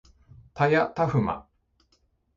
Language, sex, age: Japanese, male, 50-59